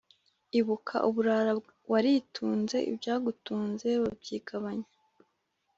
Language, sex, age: Kinyarwanda, female, 19-29